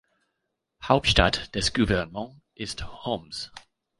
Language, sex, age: German, male, 40-49